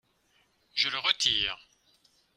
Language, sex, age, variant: French, male, 40-49, Français de métropole